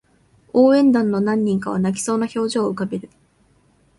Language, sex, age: Japanese, female, 19-29